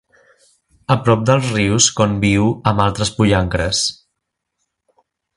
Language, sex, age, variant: Catalan, male, 19-29, Central